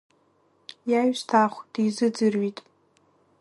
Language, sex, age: Abkhazian, female, under 19